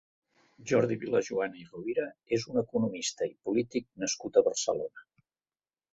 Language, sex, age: Catalan, male, 70-79